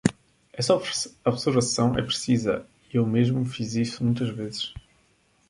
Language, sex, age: Portuguese, male, 19-29